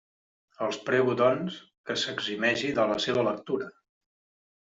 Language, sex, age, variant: Catalan, male, 50-59, Nord-Occidental